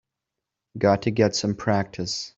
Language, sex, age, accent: English, male, 19-29, United States English